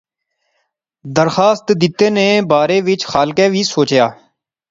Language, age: Pahari-Potwari, 19-29